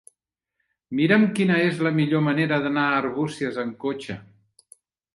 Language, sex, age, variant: Catalan, male, 60-69, Central